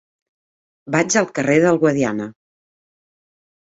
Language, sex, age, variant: Catalan, female, 50-59, Central